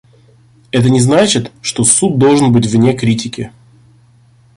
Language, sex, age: Russian, male, 30-39